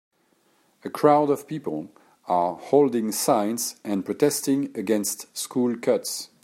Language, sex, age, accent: English, male, 40-49, United States English